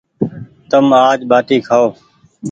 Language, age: Goaria, 19-29